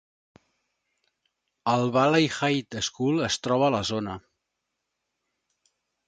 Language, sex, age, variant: Catalan, male, 50-59, Central